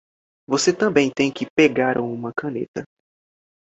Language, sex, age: Portuguese, male, 19-29